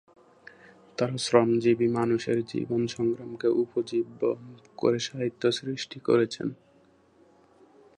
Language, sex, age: Bengali, male, 19-29